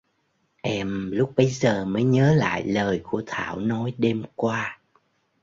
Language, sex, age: Vietnamese, male, 60-69